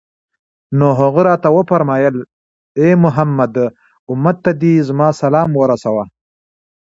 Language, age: Pashto, 40-49